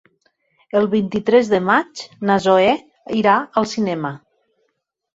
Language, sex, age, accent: Catalan, female, 40-49, Ebrenc